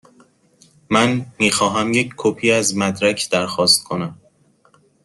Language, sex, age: Persian, male, 19-29